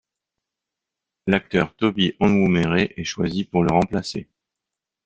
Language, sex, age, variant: French, male, 40-49, Français de métropole